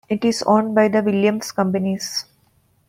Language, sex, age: English, female, 40-49